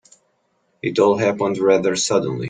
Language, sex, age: English, male, 19-29